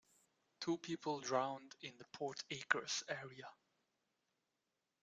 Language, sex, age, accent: English, male, 19-29, United States English